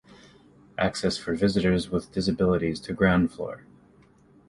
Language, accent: English, United States English